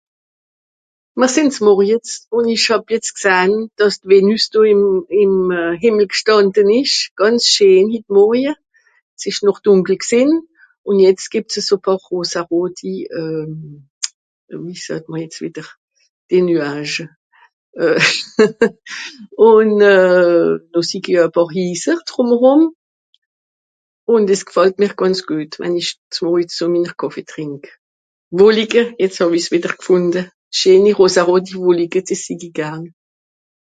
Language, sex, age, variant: Swiss German, female, 60-69, Nordniederàlemmànisch (Rishoffe, Zàwere, Bùsswìller, Hawenau, Brüemt, Stroossbùri, Molse, Dàmbàch, Schlettstàtt, Pfàlzbùri usw.)